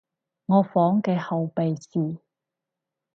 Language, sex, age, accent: Cantonese, female, 30-39, 广州音